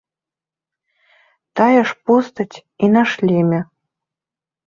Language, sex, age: Belarusian, female, 19-29